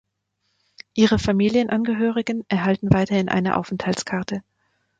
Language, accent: German, Deutschland Deutsch